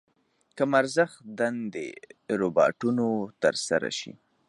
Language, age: Pashto, under 19